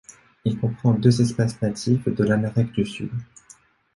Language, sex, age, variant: French, male, 19-29, Français de métropole